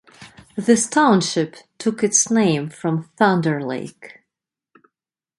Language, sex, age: English, female, 50-59